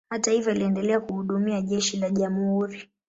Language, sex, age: Swahili, male, 19-29